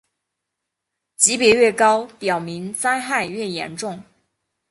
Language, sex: Chinese, female